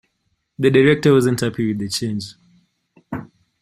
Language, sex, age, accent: English, male, 19-29, United States English